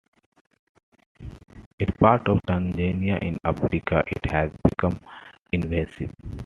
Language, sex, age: English, male, 19-29